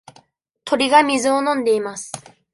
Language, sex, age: Japanese, female, 19-29